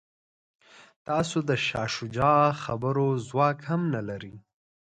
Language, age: Pashto, 19-29